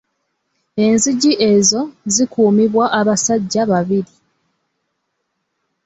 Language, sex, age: Ganda, female, 19-29